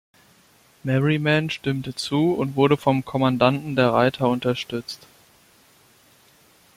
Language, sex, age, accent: German, male, 19-29, Deutschland Deutsch